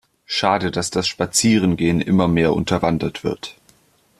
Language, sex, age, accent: German, male, under 19, Deutschland Deutsch